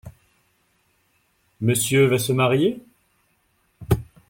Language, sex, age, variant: French, male, 30-39, Français de métropole